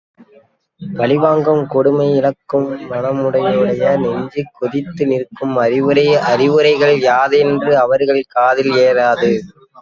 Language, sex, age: Tamil, male, 19-29